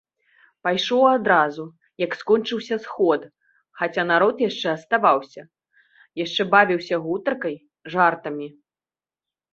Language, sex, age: Belarusian, female, 30-39